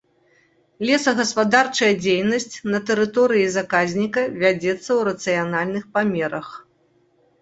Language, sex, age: Belarusian, female, 50-59